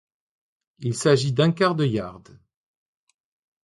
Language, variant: French, Français de métropole